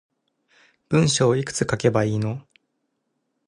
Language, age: Japanese, 19-29